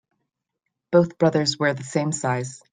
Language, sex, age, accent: English, female, 19-29, United States English